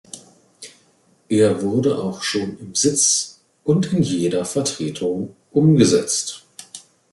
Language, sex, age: German, male, 40-49